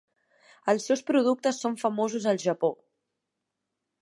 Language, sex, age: Catalan, female, 19-29